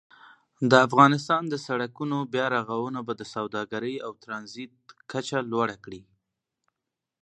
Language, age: Pashto, 19-29